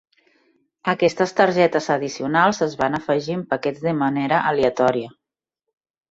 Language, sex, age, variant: Catalan, female, 40-49, Central